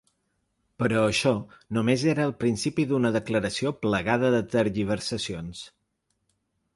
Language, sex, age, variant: Catalan, male, 40-49, Balear